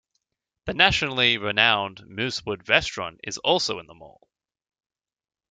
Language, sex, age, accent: English, male, 19-29, Australian English